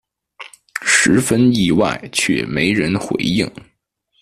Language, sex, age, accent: Chinese, male, 19-29, 出生地：北京市